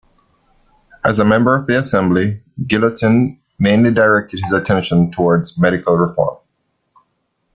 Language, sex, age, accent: English, male, 30-39, West Indies and Bermuda (Bahamas, Bermuda, Jamaica, Trinidad)